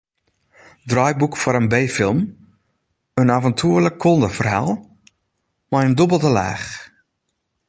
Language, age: Western Frisian, 40-49